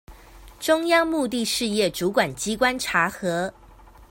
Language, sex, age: Chinese, female, 30-39